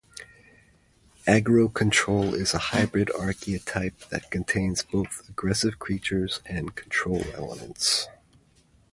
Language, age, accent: English, 40-49, United States English